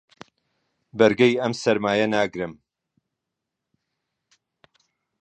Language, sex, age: Central Kurdish, male, 50-59